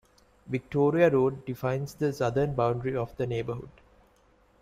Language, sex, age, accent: English, male, 19-29, United States English